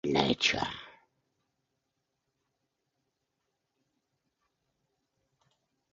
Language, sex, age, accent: English, male, 70-79, Scottish English